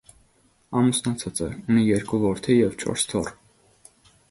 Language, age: Armenian, 19-29